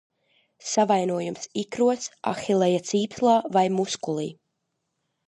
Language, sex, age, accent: Latvian, female, 19-29, Riga